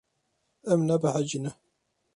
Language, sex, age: Kurdish, male, 30-39